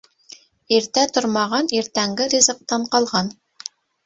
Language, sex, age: Bashkir, female, 30-39